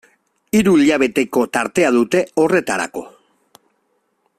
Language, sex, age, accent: Basque, male, 40-49, Mendebalekoa (Araba, Bizkaia, Gipuzkoako mendebaleko herri batzuk)